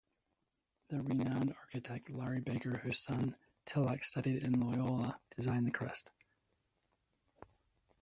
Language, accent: English, United States English